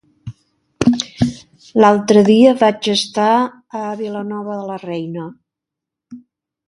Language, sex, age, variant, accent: Catalan, female, 60-69, Balear, balear; central